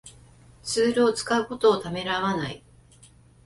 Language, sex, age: Japanese, female, 50-59